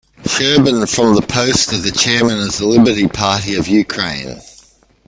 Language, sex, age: English, male, 60-69